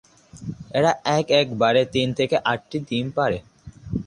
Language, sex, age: Bengali, male, 19-29